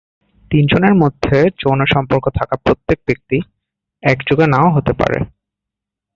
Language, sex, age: Bengali, male, 19-29